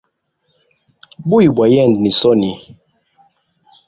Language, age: Hemba, 19-29